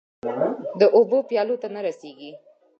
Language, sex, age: Pashto, female, 19-29